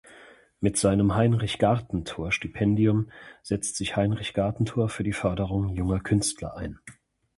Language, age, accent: German, 40-49, Deutschland Deutsch